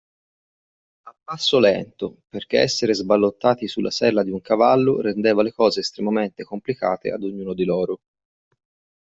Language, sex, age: Italian, male, 40-49